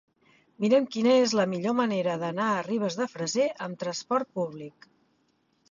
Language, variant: Catalan, Central